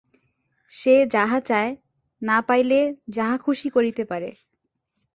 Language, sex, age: Bengali, female, 19-29